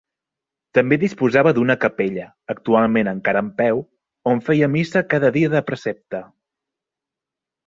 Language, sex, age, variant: Catalan, male, 30-39, Central